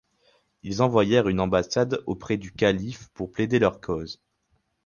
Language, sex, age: French, male, 19-29